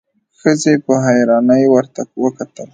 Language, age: Pashto, 19-29